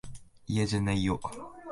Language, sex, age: Japanese, male, 19-29